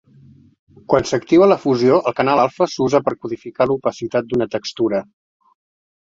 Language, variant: Catalan, Central